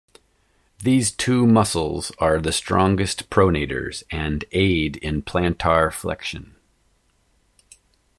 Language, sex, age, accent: English, male, 50-59, United States English